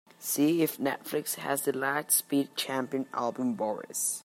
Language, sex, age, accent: English, male, under 19, England English